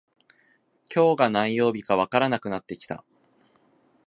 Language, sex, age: Japanese, male, 19-29